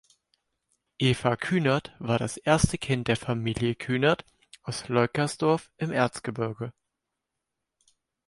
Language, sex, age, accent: German, male, 19-29, Deutschland Deutsch